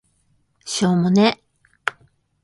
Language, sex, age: Japanese, female, 19-29